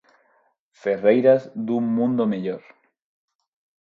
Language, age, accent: Galician, 19-29, Neofalante